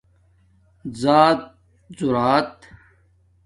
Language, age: Domaaki, 40-49